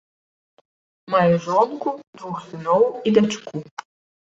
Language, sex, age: Belarusian, female, 19-29